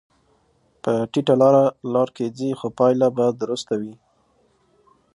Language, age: Pashto, 19-29